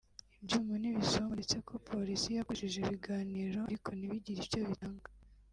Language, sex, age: Kinyarwanda, female, 19-29